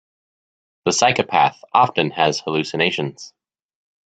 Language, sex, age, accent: English, male, 30-39, United States English